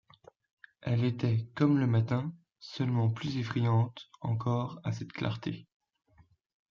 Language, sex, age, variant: French, male, under 19, Français de métropole